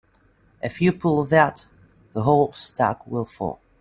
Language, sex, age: English, male, 19-29